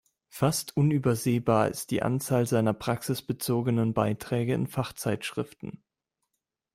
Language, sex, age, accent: German, male, 19-29, Deutschland Deutsch